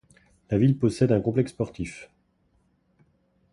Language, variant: French, Français de métropole